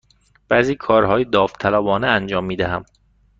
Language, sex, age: Persian, male, 19-29